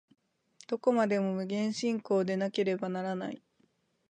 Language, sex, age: Japanese, female, 19-29